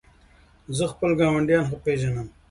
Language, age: Pashto, 19-29